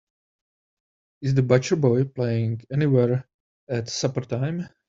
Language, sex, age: English, male, 30-39